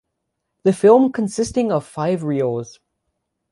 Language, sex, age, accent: English, male, under 19, United States English; England English